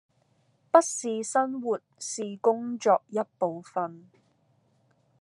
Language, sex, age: Cantonese, female, 19-29